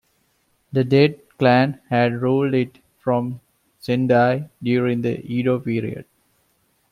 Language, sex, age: English, male, 19-29